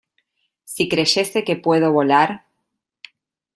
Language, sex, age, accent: Spanish, female, 30-39, Rioplatense: Argentina, Uruguay, este de Bolivia, Paraguay